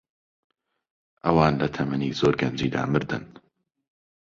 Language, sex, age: Central Kurdish, male, under 19